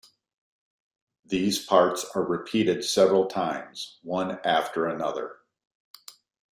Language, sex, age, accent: English, male, 50-59, United States English